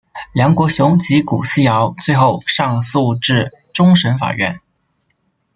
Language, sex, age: Chinese, male, 30-39